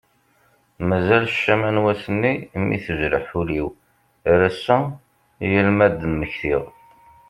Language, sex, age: Kabyle, male, 40-49